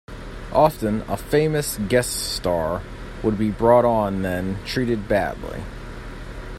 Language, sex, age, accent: English, male, 19-29, United States English